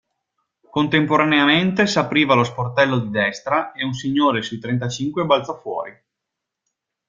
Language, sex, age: Italian, male, 30-39